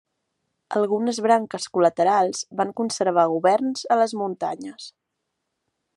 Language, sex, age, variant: Catalan, female, 19-29, Central